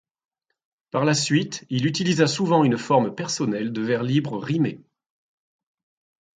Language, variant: French, Français de métropole